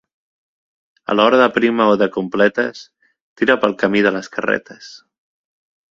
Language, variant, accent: Catalan, Central, central